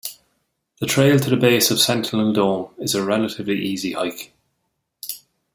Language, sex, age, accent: English, male, 19-29, Irish English